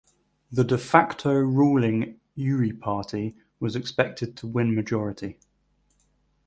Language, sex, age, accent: English, male, 19-29, England English